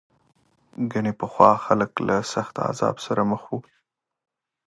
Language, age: Pashto, 19-29